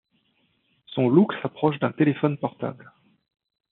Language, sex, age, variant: French, male, 30-39, Français de métropole